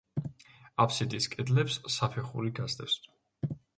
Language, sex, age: Georgian, male, 30-39